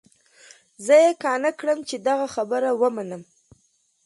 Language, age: Pashto, 19-29